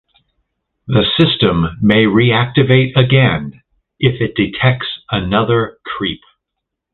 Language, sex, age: English, male, 50-59